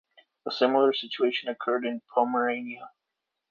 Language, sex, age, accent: English, male, 19-29, United States English